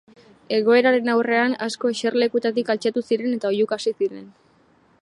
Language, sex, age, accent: Basque, female, 19-29, Mendebalekoa (Araba, Bizkaia, Gipuzkoako mendebaleko herri batzuk)